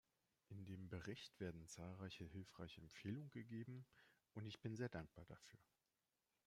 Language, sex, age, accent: German, male, 30-39, Deutschland Deutsch